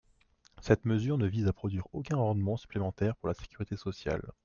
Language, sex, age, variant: French, male, 19-29, Français de métropole